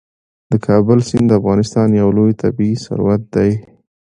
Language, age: Pashto, 19-29